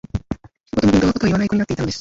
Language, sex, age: Japanese, female, 19-29